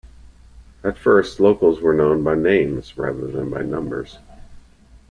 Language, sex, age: English, male, 60-69